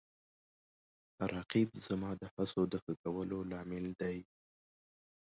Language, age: Pashto, 19-29